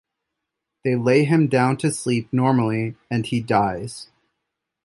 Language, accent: English, United States English